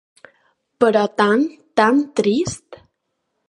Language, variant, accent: Catalan, Balear, balear